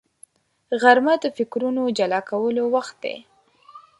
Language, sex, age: Pashto, female, 19-29